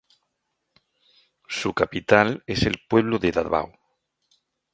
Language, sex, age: Spanish, male, 50-59